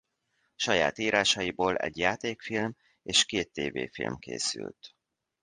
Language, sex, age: Hungarian, male, 40-49